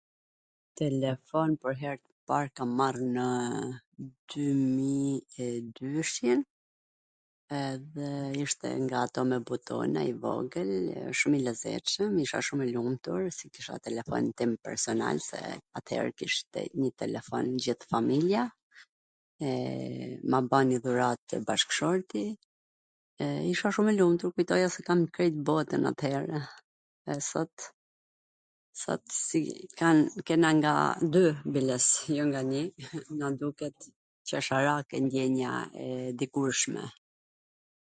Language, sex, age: Gheg Albanian, female, 40-49